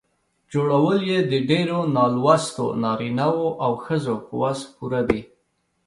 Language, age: Pashto, 30-39